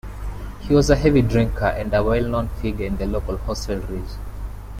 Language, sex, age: English, male, 19-29